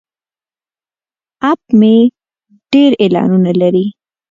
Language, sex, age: Pashto, female, 19-29